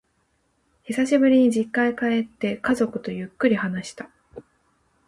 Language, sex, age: Japanese, female, 19-29